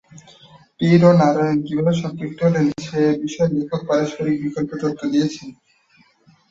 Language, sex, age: Bengali, male, 19-29